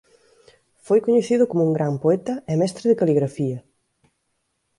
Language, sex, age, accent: Galician, female, 19-29, Central (gheada)